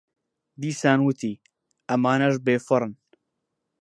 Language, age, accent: Central Kurdish, under 19, سۆرانی